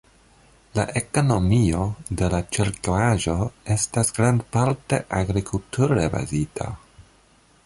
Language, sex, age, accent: Esperanto, male, 30-39, Internacia